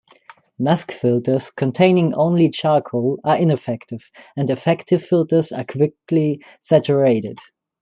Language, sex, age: English, male, 19-29